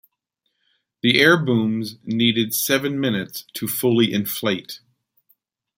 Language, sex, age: English, male, 50-59